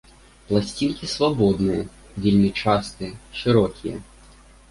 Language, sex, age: Belarusian, male, under 19